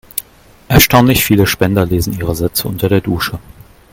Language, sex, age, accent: German, male, 40-49, Deutschland Deutsch